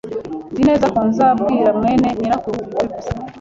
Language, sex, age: Kinyarwanda, female, 30-39